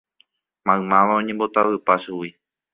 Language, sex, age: Guarani, male, 19-29